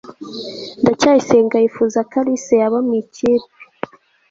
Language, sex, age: Kinyarwanda, female, 19-29